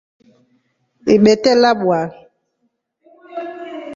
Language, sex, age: Rombo, female, 40-49